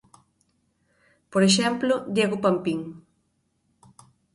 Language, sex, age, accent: Galician, female, 30-39, Normativo (estándar)